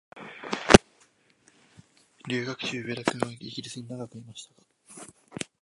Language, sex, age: Japanese, male, under 19